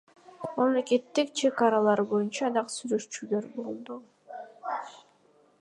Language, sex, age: Kyrgyz, female, under 19